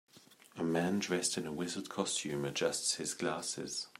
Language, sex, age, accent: English, male, 30-39, England English